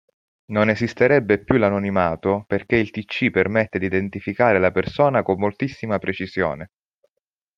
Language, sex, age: Italian, male, 30-39